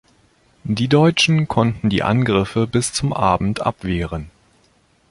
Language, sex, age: German, male, 30-39